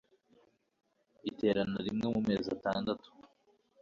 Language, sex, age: Kinyarwanda, male, 19-29